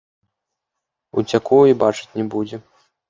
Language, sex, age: Belarusian, male, 19-29